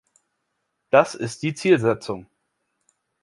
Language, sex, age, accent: German, male, 30-39, Deutschland Deutsch